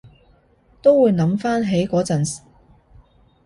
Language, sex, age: Cantonese, female, 30-39